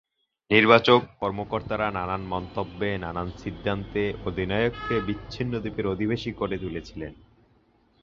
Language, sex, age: Bengali, male, 19-29